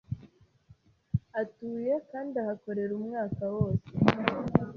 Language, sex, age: Kinyarwanda, female, 19-29